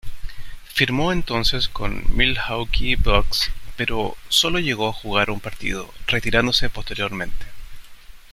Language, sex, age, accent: Spanish, male, 40-49, Chileno: Chile, Cuyo